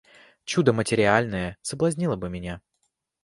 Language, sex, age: Russian, male, 19-29